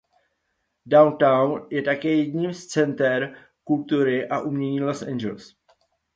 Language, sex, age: Czech, male, 40-49